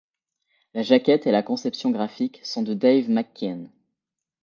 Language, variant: French, Français de métropole